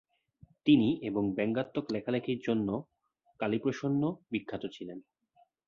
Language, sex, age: Bengali, male, 19-29